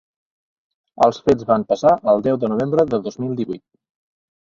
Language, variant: Catalan, Central